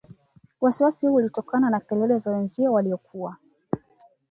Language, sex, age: Swahili, female, 19-29